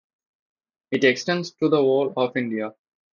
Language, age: English, 19-29